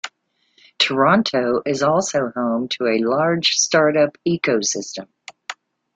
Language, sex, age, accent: English, female, 60-69, United States English